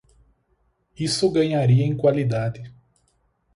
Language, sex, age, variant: Portuguese, male, 19-29, Portuguese (Brasil)